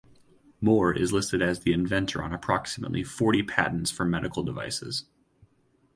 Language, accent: English, United States English